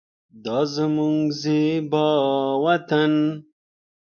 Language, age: Pashto, 30-39